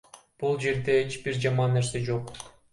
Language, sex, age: Kyrgyz, male, under 19